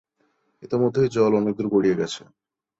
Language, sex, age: Bengali, male, 19-29